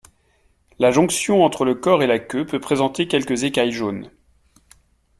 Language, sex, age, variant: French, male, 40-49, Français de métropole